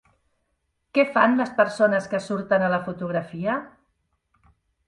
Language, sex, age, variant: Catalan, female, 50-59, Central